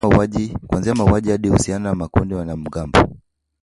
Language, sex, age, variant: Swahili, male, 19-29, Kiswahili cha Bara ya Kenya